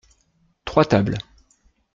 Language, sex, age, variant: French, male, 30-39, Français de métropole